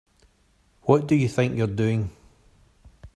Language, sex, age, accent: English, male, 30-39, Scottish English